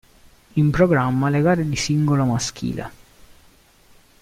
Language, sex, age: Italian, male, 19-29